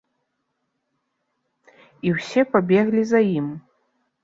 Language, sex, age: Belarusian, female, 30-39